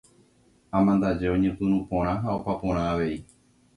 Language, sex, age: Guarani, male, 30-39